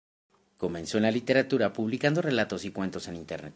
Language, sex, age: Spanish, male, 30-39